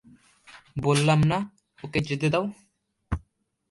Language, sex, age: Bengali, male, under 19